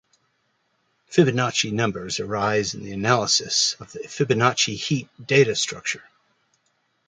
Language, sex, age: English, male, 50-59